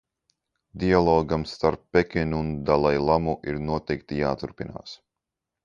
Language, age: Latvian, 19-29